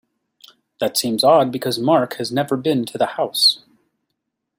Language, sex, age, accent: English, male, 40-49, United States English